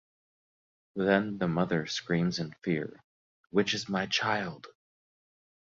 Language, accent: English, United States English